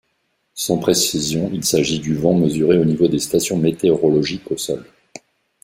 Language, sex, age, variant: French, male, 50-59, Français de métropole